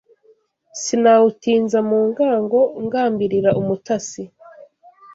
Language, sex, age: Kinyarwanda, female, 19-29